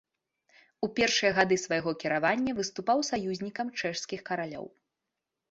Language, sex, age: Belarusian, female, 19-29